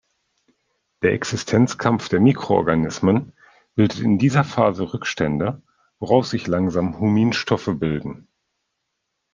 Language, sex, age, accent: German, male, 40-49, Deutschland Deutsch